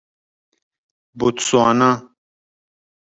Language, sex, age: Persian, male, 30-39